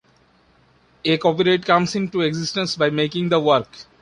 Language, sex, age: English, male, 19-29